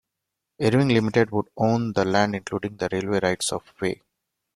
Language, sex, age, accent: English, male, 30-39, India and South Asia (India, Pakistan, Sri Lanka)